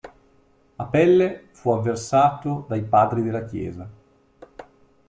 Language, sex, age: Italian, male, 40-49